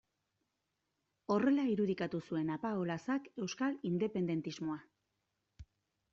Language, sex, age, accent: Basque, female, 40-49, Mendebalekoa (Araba, Bizkaia, Gipuzkoako mendebaleko herri batzuk)